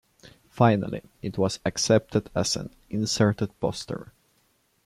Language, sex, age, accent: English, male, 19-29, England English